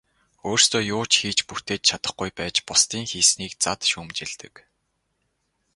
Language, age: Mongolian, 19-29